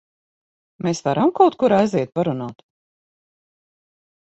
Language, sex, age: Latvian, female, 50-59